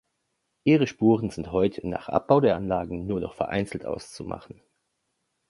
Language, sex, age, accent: German, male, 30-39, Deutschland Deutsch